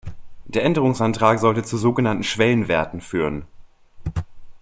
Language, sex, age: German, male, 19-29